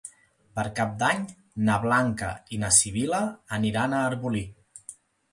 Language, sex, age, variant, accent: Catalan, male, 30-39, Central, central